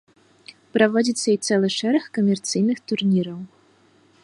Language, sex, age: Belarusian, female, 19-29